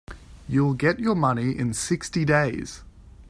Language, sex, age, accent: English, male, 19-29, Australian English